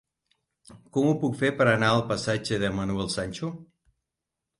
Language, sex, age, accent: Catalan, male, 50-59, occidental